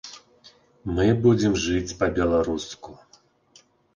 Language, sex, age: Belarusian, male, 30-39